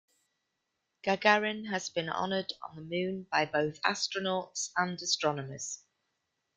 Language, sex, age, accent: English, female, 40-49, England English